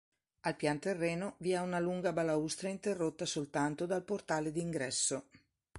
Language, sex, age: Italian, female, 60-69